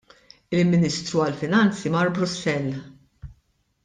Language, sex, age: Maltese, female, 50-59